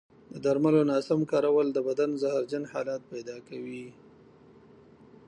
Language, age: Pashto, 30-39